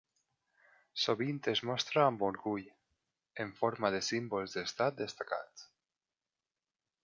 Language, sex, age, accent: Catalan, male, 19-29, valencià